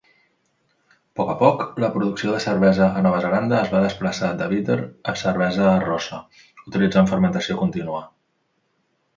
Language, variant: Catalan, Central